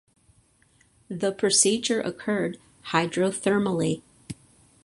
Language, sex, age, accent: English, female, 60-69, United States English